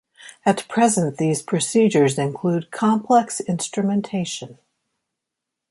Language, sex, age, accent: English, female, 60-69, United States English